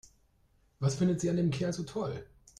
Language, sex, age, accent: German, male, 30-39, Deutschland Deutsch